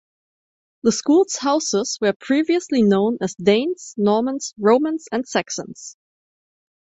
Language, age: English, 19-29